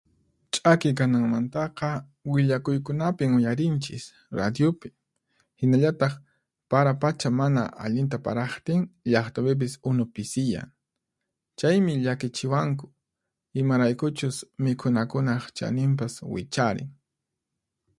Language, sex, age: Puno Quechua, male, 30-39